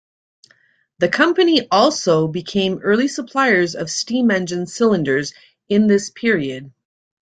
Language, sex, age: English, female, 30-39